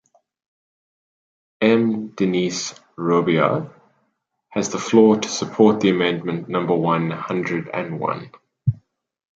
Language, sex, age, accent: English, male, 19-29, Southern African (South Africa, Zimbabwe, Namibia)